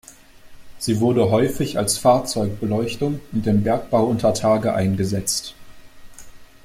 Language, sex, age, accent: German, male, 19-29, Deutschland Deutsch